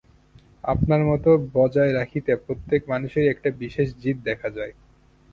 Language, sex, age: Bengali, male, 19-29